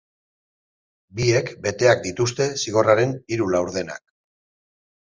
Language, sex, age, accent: Basque, male, 40-49, Erdialdekoa edo Nafarra (Gipuzkoa, Nafarroa)